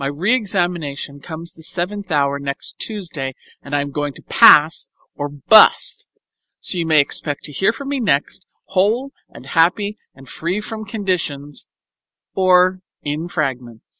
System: none